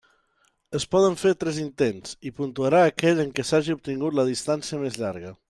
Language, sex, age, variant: Catalan, male, 30-39, Central